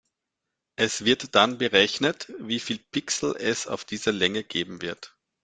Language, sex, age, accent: German, male, 40-49, Österreichisches Deutsch